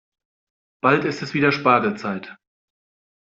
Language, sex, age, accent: German, male, 30-39, Deutschland Deutsch